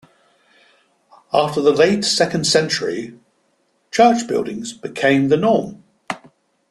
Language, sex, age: English, male, 60-69